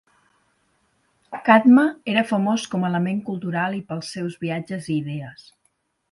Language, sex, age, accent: Catalan, female, 30-39, gironí